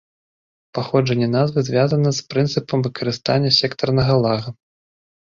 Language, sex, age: Belarusian, male, 19-29